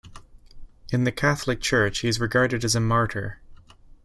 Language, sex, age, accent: English, male, 30-39, Canadian English